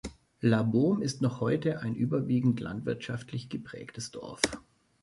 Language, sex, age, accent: German, male, 30-39, Deutschland Deutsch